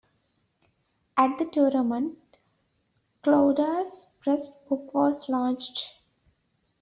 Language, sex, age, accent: English, female, 19-29, England English